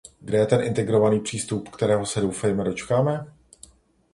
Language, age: Czech, 40-49